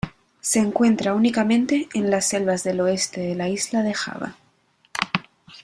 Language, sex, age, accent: Spanish, female, under 19, España: Sur peninsular (Andalucia, Extremadura, Murcia)